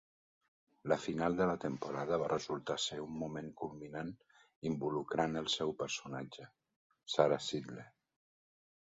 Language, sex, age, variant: Catalan, male, 60-69, Central